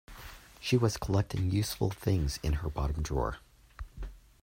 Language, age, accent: English, 40-49, United States English